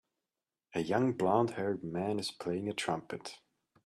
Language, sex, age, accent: English, male, 19-29, United States English